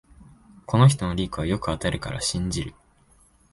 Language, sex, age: Japanese, male, 19-29